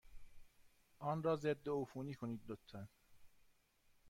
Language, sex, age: Persian, male, 40-49